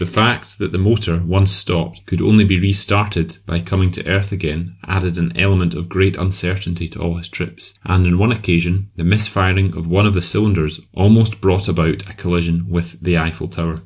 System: none